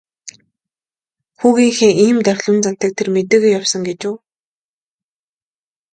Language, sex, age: Mongolian, female, 19-29